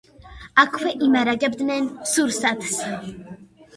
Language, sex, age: Georgian, female, 19-29